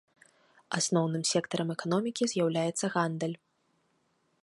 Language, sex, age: Belarusian, female, 19-29